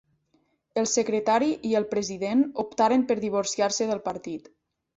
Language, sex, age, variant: Catalan, female, 19-29, Nord-Occidental